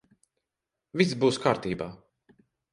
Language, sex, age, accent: Latvian, male, 30-39, Rigas